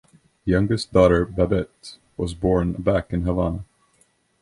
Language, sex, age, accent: English, male, 19-29, United States English